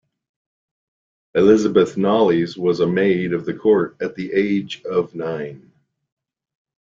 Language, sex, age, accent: English, male, 40-49, United States English